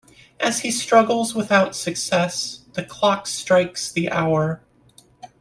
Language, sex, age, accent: English, female, 30-39, United States English